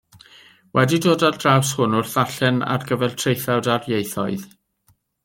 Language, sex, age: Welsh, male, 50-59